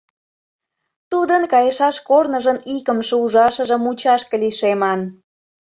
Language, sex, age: Mari, female, 19-29